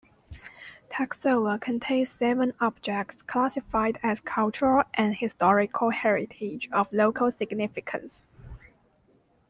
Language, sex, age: English, female, 19-29